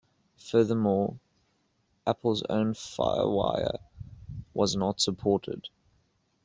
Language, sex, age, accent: English, male, 19-29, Southern African (South Africa, Zimbabwe, Namibia)